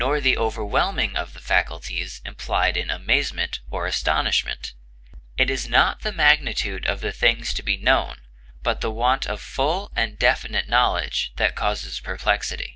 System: none